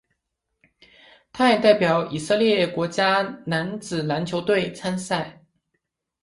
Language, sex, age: Chinese, female, 19-29